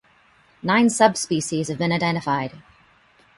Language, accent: English, United States English